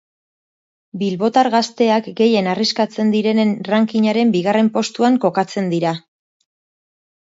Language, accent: Basque, Mendebalekoa (Araba, Bizkaia, Gipuzkoako mendebaleko herri batzuk)